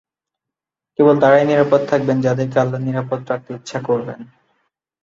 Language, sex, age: Bengali, male, 19-29